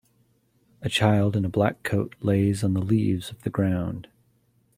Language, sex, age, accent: English, male, 40-49, United States English